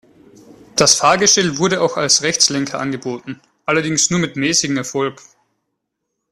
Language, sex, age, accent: German, male, 19-29, Österreichisches Deutsch